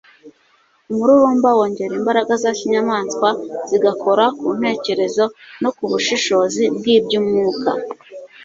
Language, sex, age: Kinyarwanda, female, 30-39